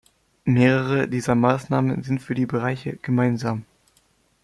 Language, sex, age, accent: German, male, under 19, Deutschland Deutsch